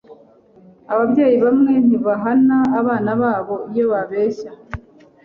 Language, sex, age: Kinyarwanda, female, 40-49